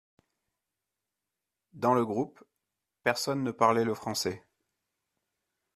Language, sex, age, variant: French, male, 30-39, Français de métropole